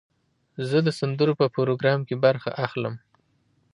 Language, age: Pashto, 30-39